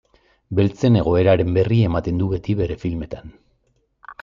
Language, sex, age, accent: Basque, male, 40-49, Erdialdekoa edo Nafarra (Gipuzkoa, Nafarroa)